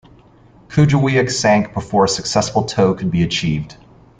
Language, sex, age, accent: English, male, 30-39, United States English